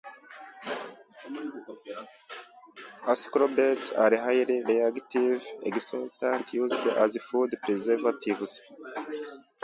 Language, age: English, 19-29